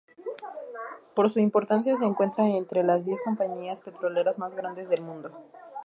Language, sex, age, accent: Spanish, female, 19-29, México